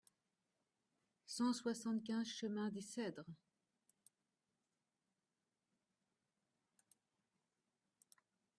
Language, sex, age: French, female, 50-59